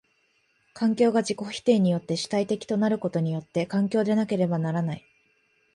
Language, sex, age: Japanese, female, 19-29